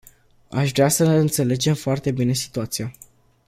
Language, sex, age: Romanian, male, under 19